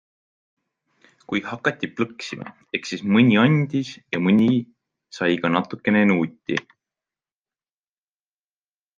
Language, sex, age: Estonian, male, 19-29